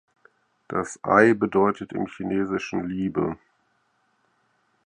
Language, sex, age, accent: German, male, 50-59, Deutschland Deutsch